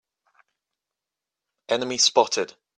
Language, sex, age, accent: English, male, 19-29, England English